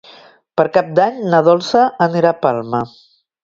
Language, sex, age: Catalan, female, 50-59